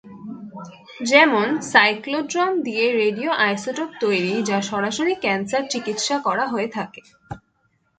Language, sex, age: Bengali, female, under 19